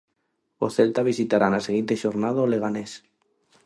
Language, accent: Galician, Neofalante